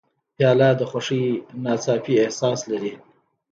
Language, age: Pashto, 30-39